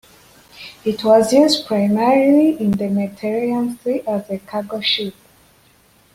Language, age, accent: English, 19-29, United States English